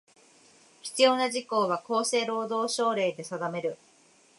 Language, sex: Japanese, female